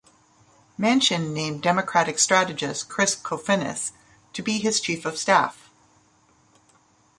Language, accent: English, United States English